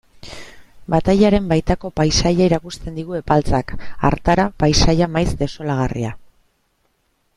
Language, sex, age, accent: Basque, female, 30-39, Mendebalekoa (Araba, Bizkaia, Gipuzkoako mendebaleko herri batzuk)